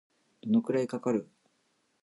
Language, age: Japanese, 40-49